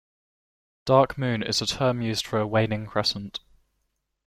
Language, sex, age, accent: English, male, 19-29, England English